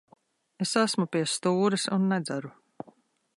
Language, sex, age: Latvian, female, 30-39